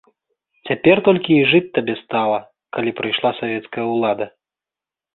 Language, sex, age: Belarusian, male, 30-39